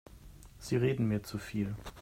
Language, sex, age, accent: German, male, 50-59, Deutschland Deutsch